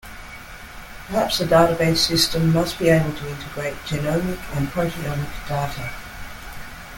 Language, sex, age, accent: English, female, 50-59, Australian English